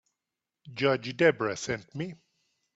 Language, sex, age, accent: English, male, 50-59, United States English